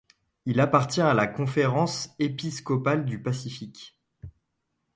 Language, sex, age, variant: French, male, 19-29, Français de métropole